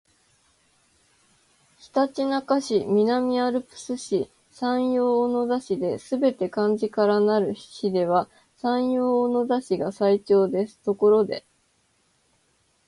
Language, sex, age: Japanese, female, 19-29